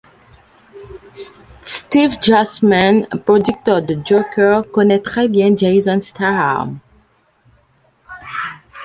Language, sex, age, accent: French, female, 19-29, Français d’Haïti